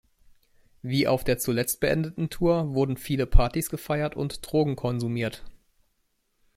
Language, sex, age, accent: German, male, 19-29, Deutschland Deutsch